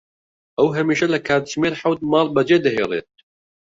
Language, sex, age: Central Kurdish, male, 19-29